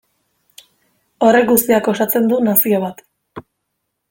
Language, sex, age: Basque, female, 19-29